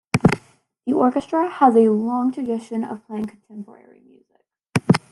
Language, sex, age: English, female, under 19